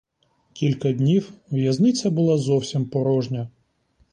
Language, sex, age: Ukrainian, male, 30-39